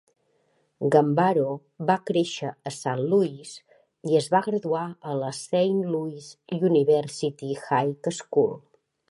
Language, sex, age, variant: Catalan, female, 50-59, Central